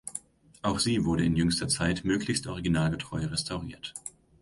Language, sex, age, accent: German, male, 19-29, Deutschland Deutsch